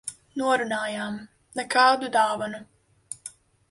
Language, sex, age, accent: Latvian, female, 19-29, Riga